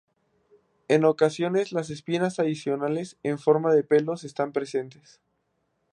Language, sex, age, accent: Spanish, male, 19-29, México